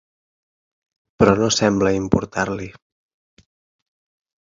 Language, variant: Catalan, Central